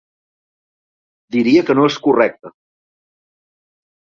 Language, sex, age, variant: Catalan, male, 30-39, Central